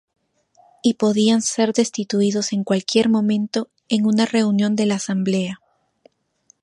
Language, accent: Spanish, Andino-Pacífico: Colombia, Perú, Ecuador, oeste de Bolivia y Venezuela andina